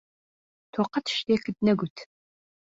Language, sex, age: Central Kurdish, female, 19-29